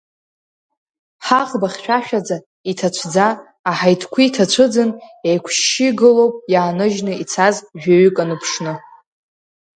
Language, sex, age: Abkhazian, female, under 19